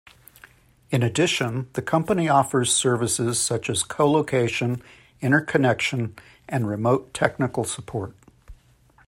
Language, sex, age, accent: English, male, 50-59, United States English